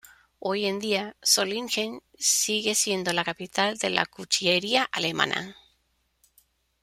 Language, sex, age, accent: Spanish, female, 40-49, México